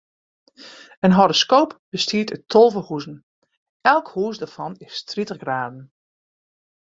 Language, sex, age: Western Frisian, female, 50-59